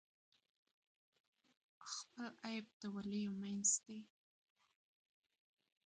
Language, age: Pashto, under 19